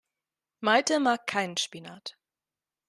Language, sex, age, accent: German, female, 19-29, Deutschland Deutsch